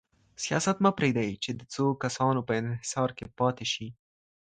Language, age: Pashto, under 19